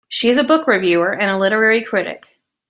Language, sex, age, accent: English, female, 50-59, United States English